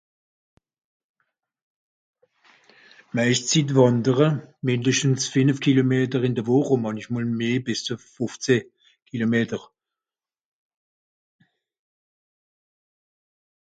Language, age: Swiss German, 60-69